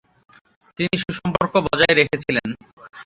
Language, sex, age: Bengali, male, 19-29